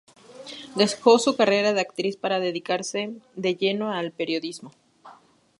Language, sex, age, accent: Spanish, female, 19-29, México